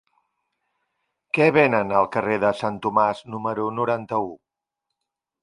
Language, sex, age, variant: Catalan, male, 50-59, Central